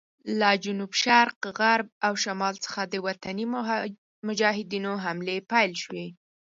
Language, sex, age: Pashto, female, 30-39